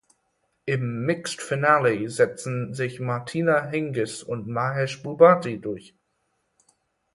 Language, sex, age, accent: German, male, 19-29, Deutschland Deutsch